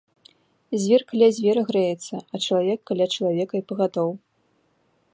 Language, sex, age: Belarusian, female, 19-29